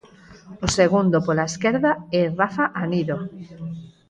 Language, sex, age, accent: Galician, female, 40-49, Normativo (estándar)